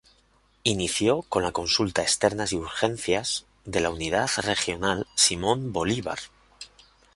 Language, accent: Spanish, España: Centro-Sur peninsular (Madrid, Toledo, Castilla-La Mancha)